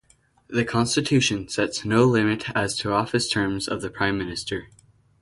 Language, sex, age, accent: English, male, under 19, United States English